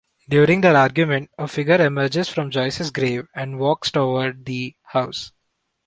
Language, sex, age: English, male, 19-29